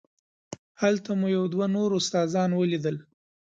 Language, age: Pashto, 30-39